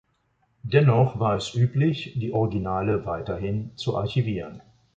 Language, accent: German, Deutschland Deutsch